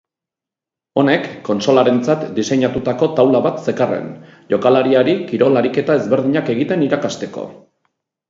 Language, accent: Basque, Erdialdekoa edo Nafarra (Gipuzkoa, Nafarroa)